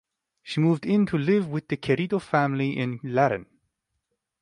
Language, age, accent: English, 19-29, United States English